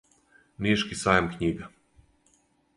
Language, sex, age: Serbian, male, 50-59